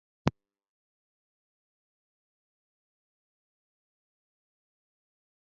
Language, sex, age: Bengali, male, 30-39